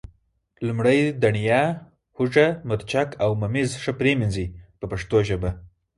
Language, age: Pashto, 19-29